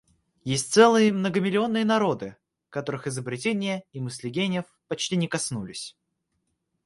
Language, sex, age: Russian, male, under 19